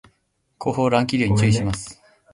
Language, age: Japanese, under 19